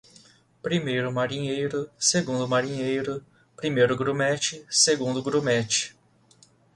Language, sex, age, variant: Portuguese, male, 19-29, Portuguese (Brasil)